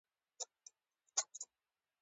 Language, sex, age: Pashto, female, 19-29